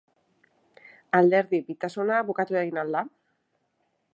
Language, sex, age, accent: Basque, female, 40-49, Mendebalekoa (Araba, Bizkaia, Gipuzkoako mendebaleko herri batzuk)